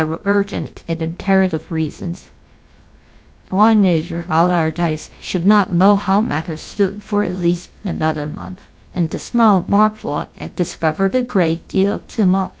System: TTS, GlowTTS